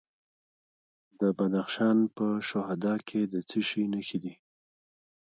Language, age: Pashto, 30-39